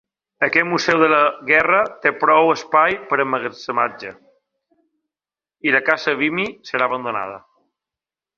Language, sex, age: Catalan, male, 40-49